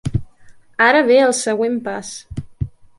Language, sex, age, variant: Catalan, female, 19-29, Central